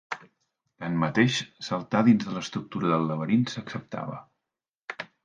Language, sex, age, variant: Catalan, male, 50-59, Central